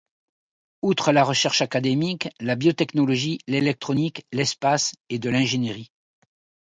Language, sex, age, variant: French, male, 60-69, Français de métropole